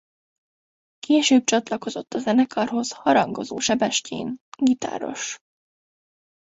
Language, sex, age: Hungarian, female, 19-29